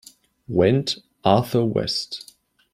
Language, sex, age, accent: German, male, 19-29, Deutschland Deutsch